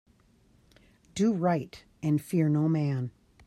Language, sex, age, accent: English, female, 60-69, United States English